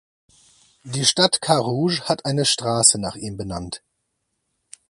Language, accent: German, Deutschland Deutsch